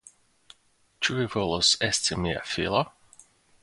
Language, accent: Esperanto, Internacia